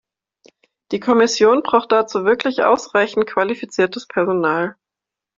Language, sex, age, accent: German, female, 19-29, Deutschland Deutsch